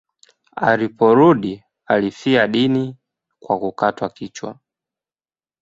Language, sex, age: Swahili, male, 19-29